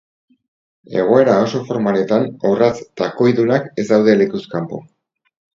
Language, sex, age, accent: Basque, male, 40-49, Erdialdekoa edo Nafarra (Gipuzkoa, Nafarroa)